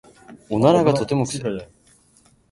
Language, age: Japanese, under 19